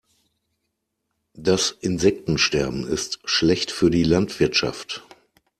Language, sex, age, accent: German, male, 40-49, Deutschland Deutsch